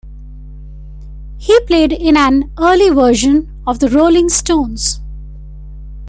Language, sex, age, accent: English, female, 50-59, India and South Asia (India, Pakistan, Sri Lanka)